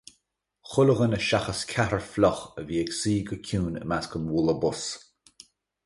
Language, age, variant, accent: Irish, 50-59, Gaeilge Chonnacht, Cainteoir dúchais, Gaeltacht